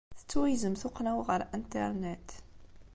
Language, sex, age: Kabyle, female, 19-29